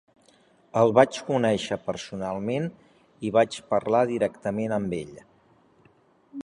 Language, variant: Catalan, Central